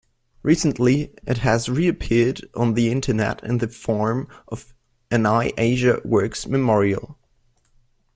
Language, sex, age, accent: English, male, 19-29, Australian English